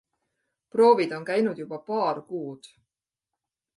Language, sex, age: Estonian, female, 30-39